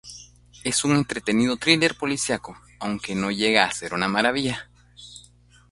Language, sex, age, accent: Spanish, male, 40-49, América central